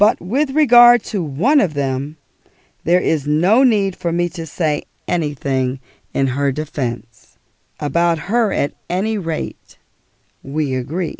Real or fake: real